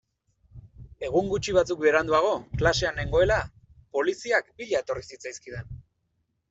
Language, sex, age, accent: Basque, male, 30-39, Erdialdekoa edo Nafarra (Gipuzkoa, Nafarroa)